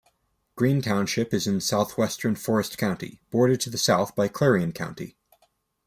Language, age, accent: English, 19-29, United States English